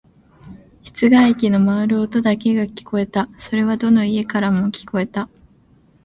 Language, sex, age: Japanese, female, 19-29